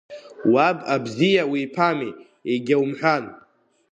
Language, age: Abkhazian, under 19